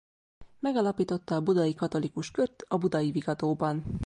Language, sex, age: Hungarian, female, 19-29